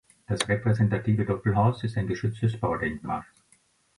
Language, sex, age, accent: German, male, 60-69, Österreichisches Deutsch